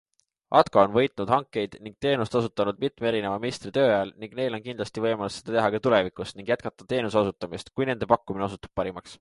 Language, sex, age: Estonian, male, 19-29